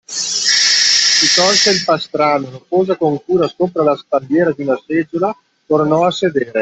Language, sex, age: Italian, male, 50-59